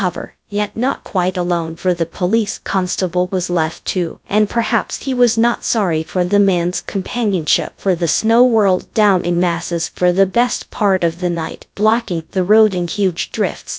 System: TTS, GradTTS